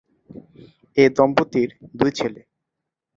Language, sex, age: Bengali, male, 19-29